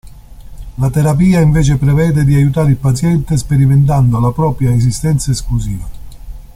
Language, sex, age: Italian, male, 60-69